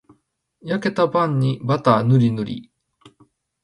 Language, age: Japanese, 50-59